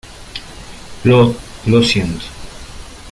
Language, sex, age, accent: Spanish, male, 50-59, Rioplatense: Argentina, Uruguay, este de Bolivia, Paraguay